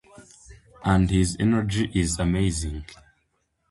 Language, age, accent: English, 19-29, England English